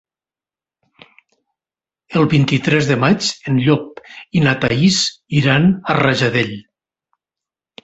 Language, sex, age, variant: Catalan, male, 60-69, Nord-Occidental